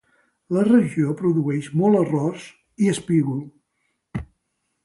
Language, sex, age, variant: Catalan, male, 60-69, Central